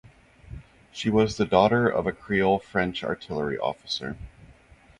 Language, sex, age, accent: English, female, 30-39, United States English